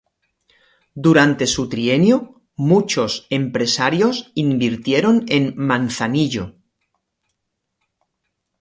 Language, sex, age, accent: Spanish, male, 50-59, España: Sur peninsular (Andalucia, Extremadura, Murcia)